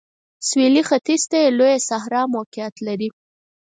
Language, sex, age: Pashto, female, under 19